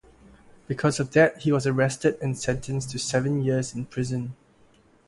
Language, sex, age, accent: English, male, 19-29, United States English; Singaporean English